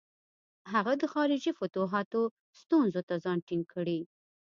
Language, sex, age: Pashto, female, 30-39